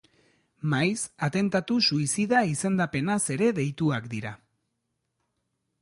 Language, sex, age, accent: Basque, male, 30-39, Erdialdekoa edo Nafarra (Gipuzkoa, Nafarroa)